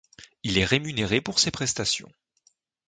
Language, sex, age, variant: French, male, 19-29, Français de métropole